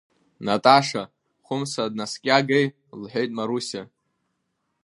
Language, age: Abkhazian, under 19